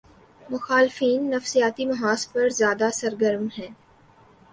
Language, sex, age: Urdu, female, 19-29